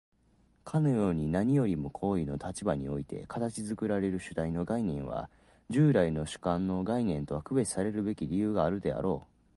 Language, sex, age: Japanese, male, under 19